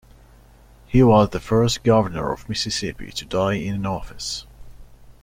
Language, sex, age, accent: English, male, 30-39, England English